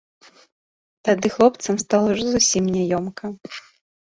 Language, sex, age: Belarusian, female, 30-39